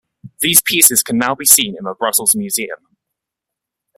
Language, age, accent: English, 19-29, England English